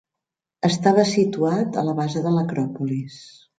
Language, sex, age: Catalan, female, 60-69